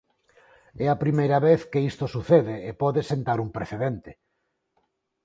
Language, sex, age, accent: Galician, male, 40-49, Normativo (estándar); Neofalante